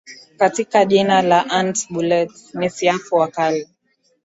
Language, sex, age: Swahili, female, 19-29